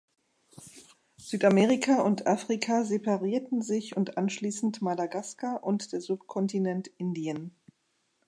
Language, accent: German, Deutschland Deutsch